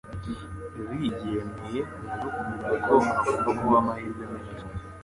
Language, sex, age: Kinyarwanda, male, 19-29